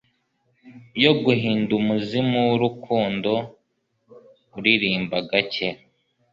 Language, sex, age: Kinyarwanda, male, 19-29